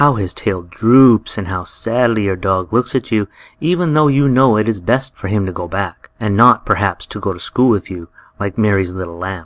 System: none